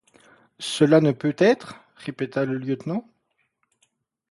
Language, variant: French, Français de métropole